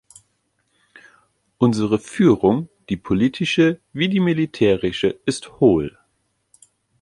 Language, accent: German, Deutschland Deutsch